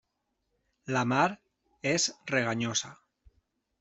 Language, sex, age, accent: Catalan, male, 30-39, valencià